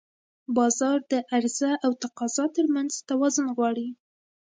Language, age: Pashto, 19-29